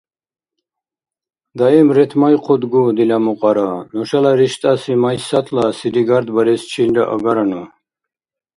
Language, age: Dargwa, 50-59